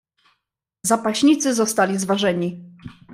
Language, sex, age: Polish, female, 19-29